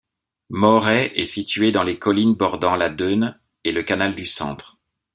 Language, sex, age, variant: French, male, 50-59, Français de métropole